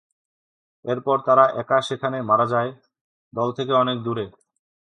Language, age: Bengali, 30-39